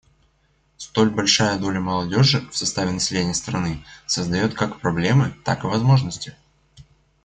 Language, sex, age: Russian, male, under 19